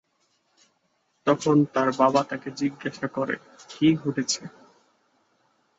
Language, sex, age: Bengali, male, 19-29